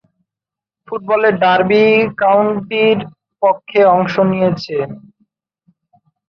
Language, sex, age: Bengali, male, 19-29